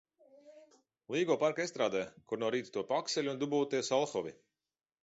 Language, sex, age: Latvian, male, 40-49